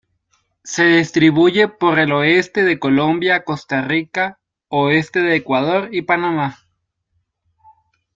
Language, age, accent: Spanish, 19-29, América central